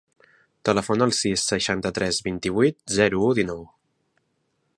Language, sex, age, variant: Catalan, male, 19-29, Central